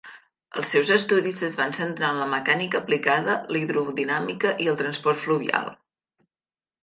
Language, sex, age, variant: Catalan, female, 19-29, Central